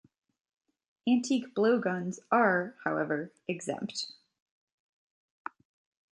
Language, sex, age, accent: English, female, 30-39, United States English